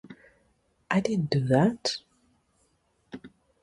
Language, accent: English, England English